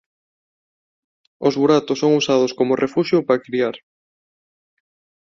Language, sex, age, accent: Galician, male, 19-29, Neofalante